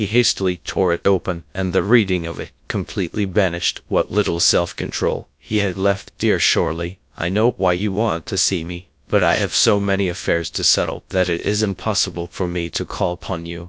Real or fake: fake